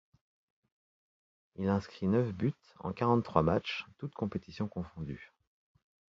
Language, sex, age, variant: French, male, 30-39, Français de métropole